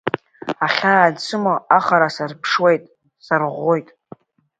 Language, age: Abkhazian, under 19